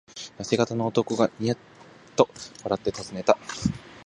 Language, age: Japanese, 19-29